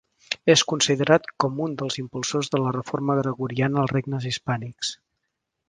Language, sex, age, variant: Catalan, male, 50-59, Central